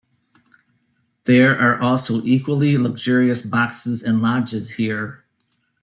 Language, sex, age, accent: English, male, 50-59, United States English